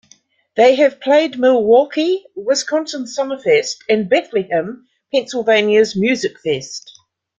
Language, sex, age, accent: English, female, 60-69, New Zealand English